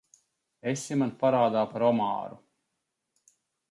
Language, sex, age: Latvian, male, 30-39